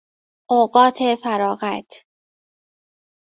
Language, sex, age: Persian, female, 19-29